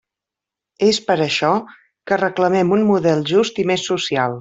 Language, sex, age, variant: Catalan, female, 50-59, Central